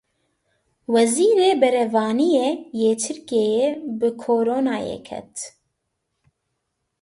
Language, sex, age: Kurdish, female, 19-29